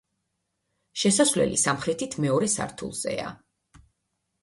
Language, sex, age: Georgian, female, 50-59